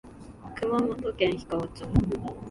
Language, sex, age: Japanese, female, 19-29